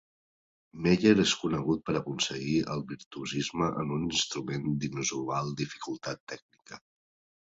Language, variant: Catalan, Nord-Occidental